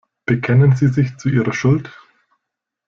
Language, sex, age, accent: German, male, 19-29, Deutschland Deutsch